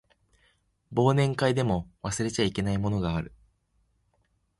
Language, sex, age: Japanese, male, 19-29